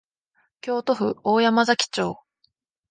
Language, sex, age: Japanese, female, 19-29